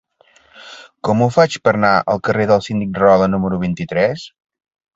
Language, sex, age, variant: Catalan, male, 50-59, Central